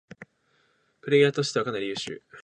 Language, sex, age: Japanese, male, 19-29